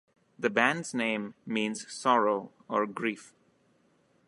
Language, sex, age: English, male, 19-29